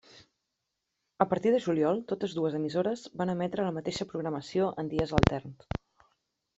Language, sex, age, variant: Catalan, female, 30-39, Central